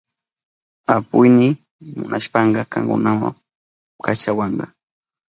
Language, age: Southern Pastaza Quechua, 30-39